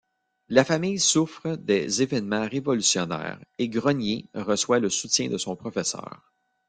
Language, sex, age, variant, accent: French, male, 40-49, Français d'Amérique du Nord, Français du Canada